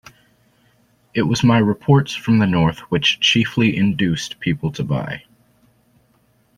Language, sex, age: English, male, under 19